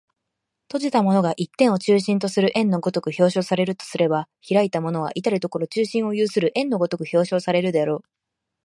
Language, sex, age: Japanese, female, 19-29